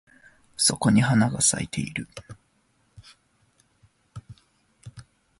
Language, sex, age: Japanese, male, 19-29